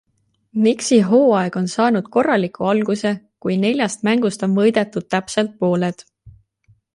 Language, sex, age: Estonian, female, 19-29